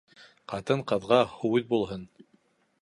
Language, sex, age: Bashkir, male, 40-49